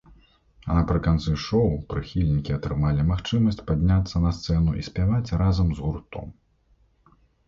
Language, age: Belarusian, 30-39